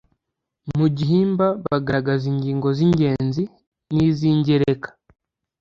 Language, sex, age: Kinyarwanda, male, under 19